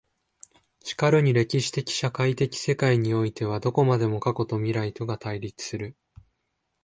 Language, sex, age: Japanese, male, 19-29